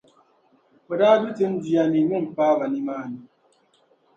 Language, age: Dagbani, 19-29